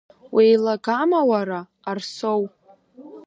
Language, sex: Abkhazian, female